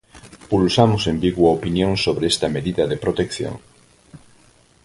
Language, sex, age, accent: Galician, male, 50-59, Normativo (estándar)